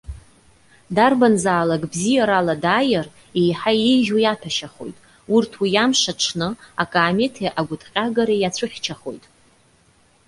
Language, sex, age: Abkhazian, female, 30-39